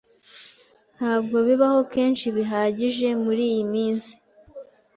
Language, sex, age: Kinyarwanda, female, 19-29